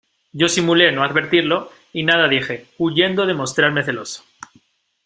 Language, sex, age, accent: Spanish, male, 19-29, España: Norte peninsular (Asturias, Castilla y León, Cantabria, País Vasco, Navarra, Aragón, La Rioja, Guadalajara, Cuenca)